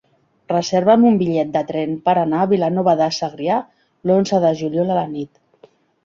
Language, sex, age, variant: Catalan, female, 50-59, Central